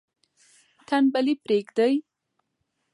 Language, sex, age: Pashto, female, 19-29